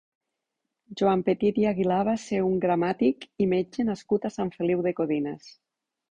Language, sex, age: Catalan, female, 50-59